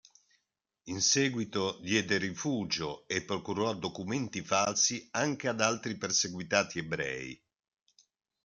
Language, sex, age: Italian, male, 50-59